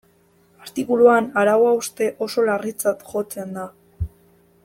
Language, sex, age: Basque, female, 19-29